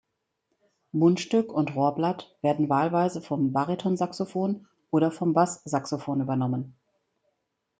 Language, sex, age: German, female, 50-59